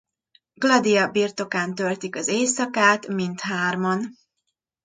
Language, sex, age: Hungarian, female, 30-39